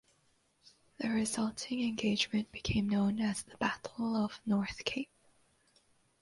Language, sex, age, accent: English, female, 19-29, Malaysian English